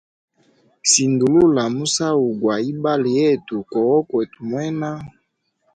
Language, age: Hemba, 19-29